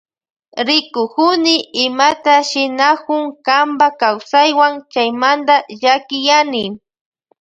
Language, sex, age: Loja Highland Quichua, female, 19-29